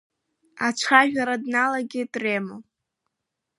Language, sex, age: Abkhazian, female, under 19